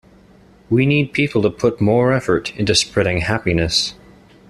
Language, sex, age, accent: English, male, 19-29, United States English